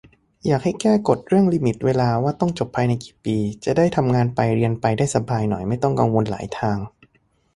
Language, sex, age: Thai, male, 30-39